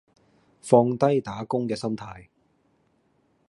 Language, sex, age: Cantonese, male, 40-49